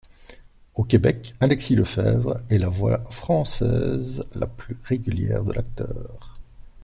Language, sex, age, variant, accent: French, male, 30-39, Français d'Europe, Français de Belgique